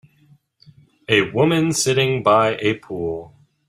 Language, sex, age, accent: English, male, 19-29, United States English